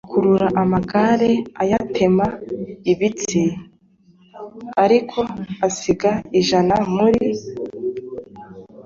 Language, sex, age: Kinyarwanda, female, 19-29